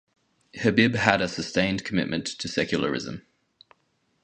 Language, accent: English, Australian English